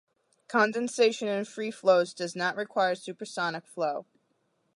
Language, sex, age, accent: English, female, under 19, United States English